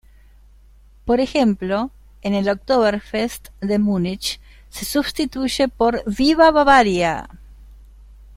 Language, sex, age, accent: Spanish, female, 60-69, Rioplatense: Argentina, Uruguay, este de Bolivia, Paraguay